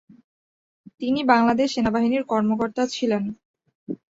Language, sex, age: Bengali, female, 19-29